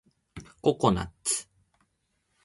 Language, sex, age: Japanese, male, 19-29